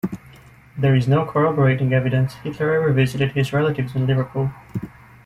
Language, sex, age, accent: English, male, 19-29, United States English